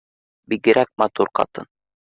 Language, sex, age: Bashkir, male, under 19